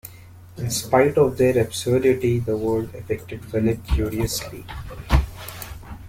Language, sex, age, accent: English, male, 19-29, India and South Asia (India, Pakistan, Sri Lanka)